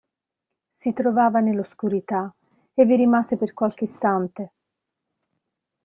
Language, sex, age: Italian, female, 40-49